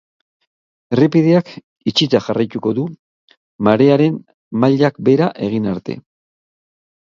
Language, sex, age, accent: Basque, male, 60-69, Mendebalekoa (Araba, Bizkaia, Gipuzkoako mendebaleko herri batzuk)